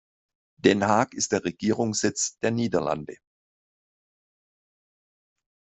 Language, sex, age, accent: German, male, 50-59, Deutschland Deutsch